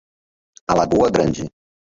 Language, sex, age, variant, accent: Portuguese, male, 50-59, Portuguese (Brasil), Paulista